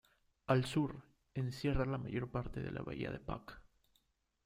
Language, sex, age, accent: Spanish, male, 19-29, Andino-Pacífico: Colombia, Perú, Ecuador, oeste de Bolivia y Venezuela andina